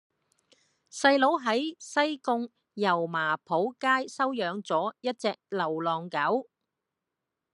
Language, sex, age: Cantonese, female, 50-59